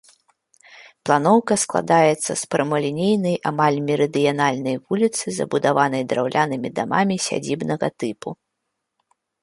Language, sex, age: Belarusian, female, 30-39